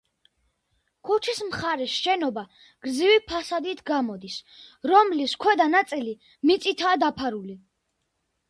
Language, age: Georgian, under 19